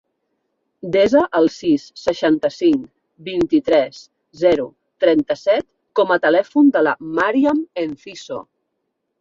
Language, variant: Catalan, Central